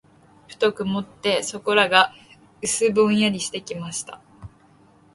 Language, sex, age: Japanese, female, under 19